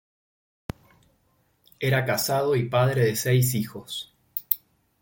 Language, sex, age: Spanish, male, 30-39